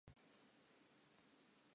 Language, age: English, 19-29